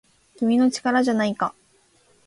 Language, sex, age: Japanese, female, 19-29